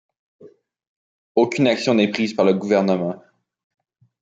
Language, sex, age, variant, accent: French, male, 19-29, Français d'Amérique du Nord, Français du Canada